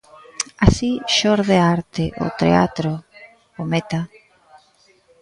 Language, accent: Galician, Central (gheada)